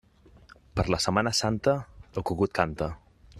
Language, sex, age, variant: Catalan, male, 30-39, Central